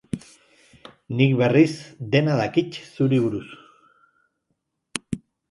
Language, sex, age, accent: Basque, male, 50-59, Erdialdekoa edo Nafarra (Gipuzkoa, Nafarroa)